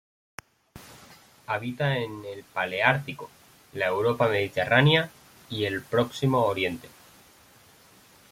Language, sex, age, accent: Spanish, male, 19-29, España: Centro-Sur peninsular (Madrid, Toledo, Castilla-La Mancha)